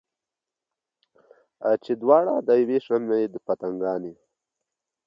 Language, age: Pashto, 19-29